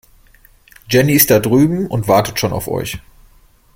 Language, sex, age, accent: German, male, 30-39, Deutschland Deutsch